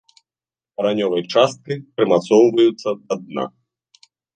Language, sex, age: Belarusian, male, 30-39